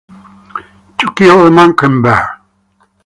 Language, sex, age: English, male, 60-69